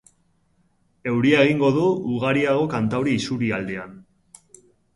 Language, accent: Basque, Mendebalekoa (Araba, Bizkaia, Gipuzkoako mendebaleko herri batzuk)